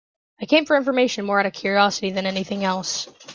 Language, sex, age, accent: English, male, under 19, United States English